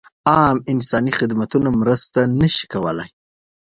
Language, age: Pashto, 19-29